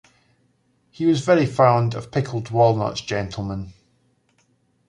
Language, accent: English, Scottish English